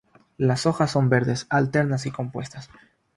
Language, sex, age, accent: Spanish, male, under 19, Andino-Pacífico: Colombia, Perú, Ecuador, oeste de Bolivia y Venezuela andina; Rioplatense: Argentina, Uruguay, este de Bolivia, Paraguay